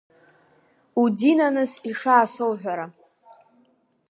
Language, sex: Abkhazian, female